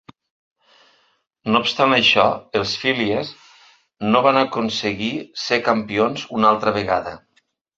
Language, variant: Catalan, Central